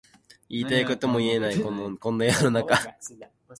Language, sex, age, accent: Japanese, male, 19-29, 標準語